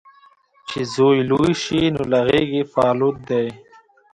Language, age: Pashto, 19-29